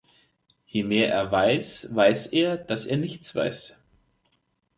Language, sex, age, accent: German, male, 30-39, Deutschland Deutsch